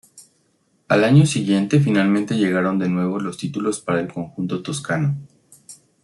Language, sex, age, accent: Spanish, male, 19-29, México